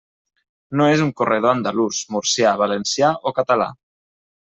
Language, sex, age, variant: Catalan, male, 19-29, Nord-Occidental